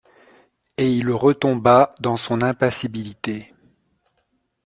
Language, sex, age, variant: French, male, 40-49, Français de métropole